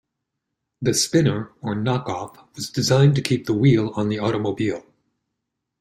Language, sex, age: English, male, 60-69